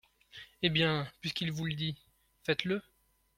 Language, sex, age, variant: French, male, 19-29, Français de métropole